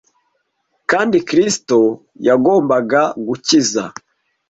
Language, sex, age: Kinyarwanda, male, 19-29